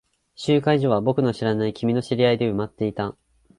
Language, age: Japanese, 19-29